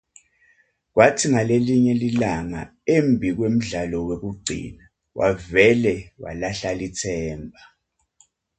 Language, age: Swati, 50-59